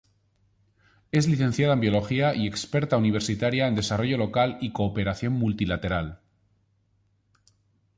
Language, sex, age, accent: Spanish, male, 50-59, España: Norte peninsular (Asturias, Castilla y León, Cantabria, País Vasco, Navarra, Aragón, La Rioja, Guadalajara, Cuenca)